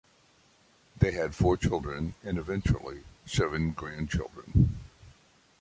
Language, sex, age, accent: English, male, 60-69, United States English